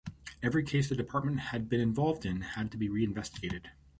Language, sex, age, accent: English, male, 50-59, United States English